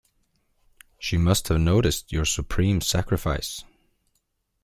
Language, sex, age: English, male, 19-29